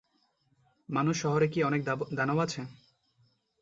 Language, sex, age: Bengali, male, 19-29